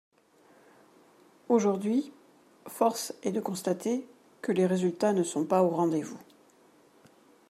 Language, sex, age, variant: French, female, 40-49, Français de métropole